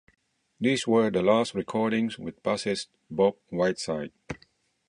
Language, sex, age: English, male, 40-49